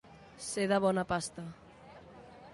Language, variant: Catalan, Central